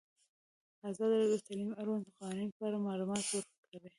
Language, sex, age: Pashto, female, 19-29